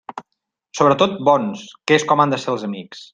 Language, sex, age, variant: Catalan, male, 40-49, Central